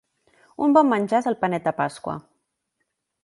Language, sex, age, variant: Catalan, female, 19-29, Central